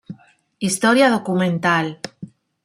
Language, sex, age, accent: Spanish, female, 40-49, España: Islas Canarias